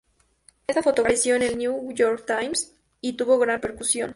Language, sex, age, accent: Spanish, female, 19-29, México